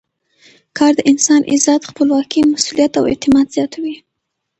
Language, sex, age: Pashto, female, 19-29